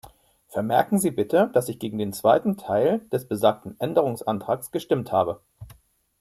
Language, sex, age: German, male, 50-59